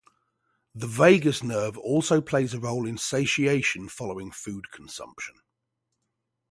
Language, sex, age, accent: English, male, 40-49, England English